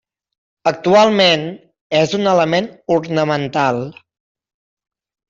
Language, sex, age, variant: Catalan, male, 30-39, Septentrional